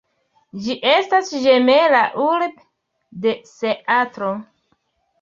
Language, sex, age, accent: Esperanto, female, 30-39, Internacia